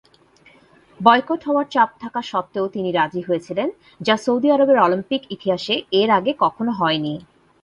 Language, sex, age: Bengali, female, 30-39